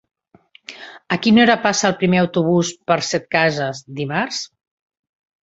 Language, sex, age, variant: Catalan, female, 60-69, Central